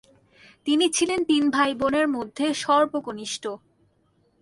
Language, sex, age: Bengali, female, 19-29